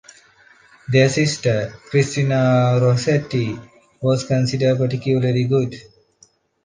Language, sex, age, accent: English, male, 30-39, India and South Asia (India, Pakistan, Sri Lanka)